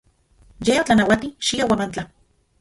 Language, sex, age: Central Puebla Nahuatl, female, 40-49